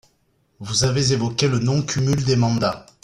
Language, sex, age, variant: French, male, 40-49, Français de métropole